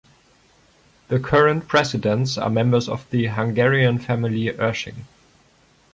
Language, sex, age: English, male, 19-29